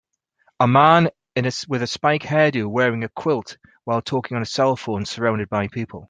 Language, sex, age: English, male, 40-49